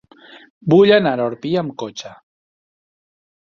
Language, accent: Catalan, valencià